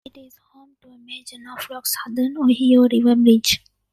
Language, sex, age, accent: English, female, 19-29, India and South Asia (India, Pakistan, Sri Lanka)